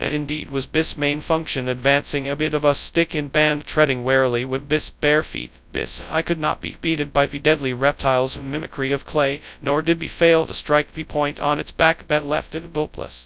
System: TTS, FastPitch